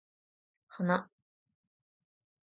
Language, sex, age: Japanese, female, under 19